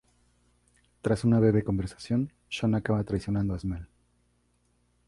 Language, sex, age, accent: Spanish, male, 30-39, México